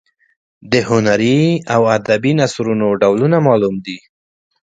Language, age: Pashto, 19-29